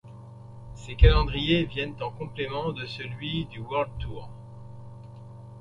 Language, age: French, 60-69